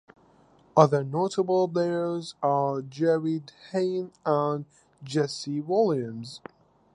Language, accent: English, United States English